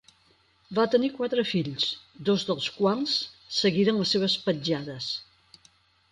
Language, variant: Catalan, Central